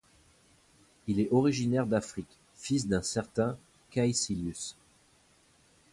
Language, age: French, 30-39